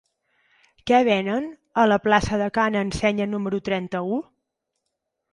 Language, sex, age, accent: Catalan, female, 40-49, nord-oriental